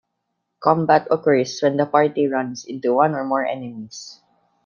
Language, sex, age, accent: English, male, under 19, Filipino